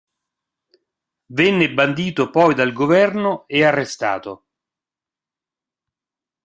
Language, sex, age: Italian, male, 50-59